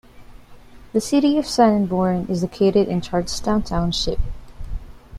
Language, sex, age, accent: English, female, 19-29, Filipino